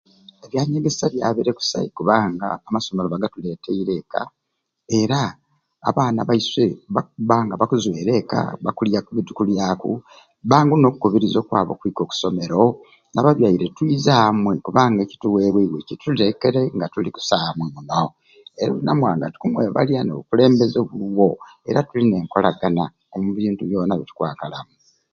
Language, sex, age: Ruuli, male, 70-79